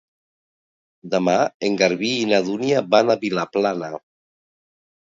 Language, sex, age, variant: Catalan, male, 50-59, Central